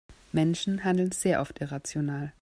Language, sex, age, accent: German, female, 30-39, Österreichisches Deutsch